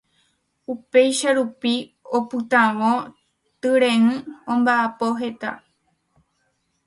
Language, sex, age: Guarani, female, 19-29